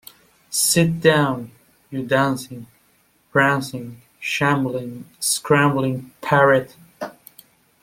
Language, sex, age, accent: English, male, 19-29, United States English